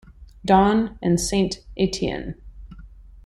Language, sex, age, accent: English, female, 30-39, United States English